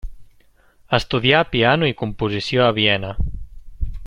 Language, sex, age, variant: Catalan, male, 19-29, Central